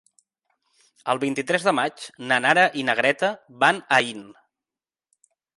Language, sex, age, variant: Catalan, male, 30-39, Central